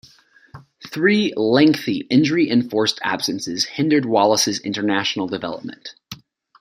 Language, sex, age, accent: English, male, 19-29, United States English